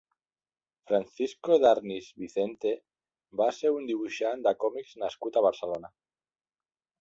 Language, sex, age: Catalan, male, 40-49